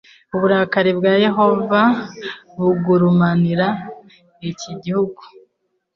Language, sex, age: Kinyarwanda, female, 19-29